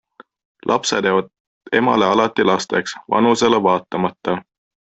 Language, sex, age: Estonian, male, 19-29